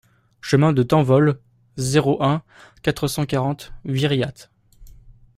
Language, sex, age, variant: French, male, under 19, Français de métropole